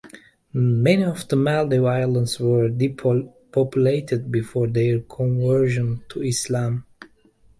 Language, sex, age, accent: English, male, 30-39, England English